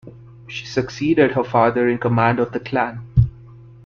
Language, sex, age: English, male, 19-29